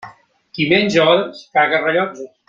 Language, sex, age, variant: Catalan, male, 60-69, Central